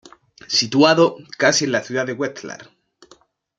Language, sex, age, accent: Spanish, male, 19-29, España: Norte peninsular (Asturias, Castilla y León, Cantabria, País Vasco, Navarra, Aragón, La Rioja, Guadalajara, Cuenca)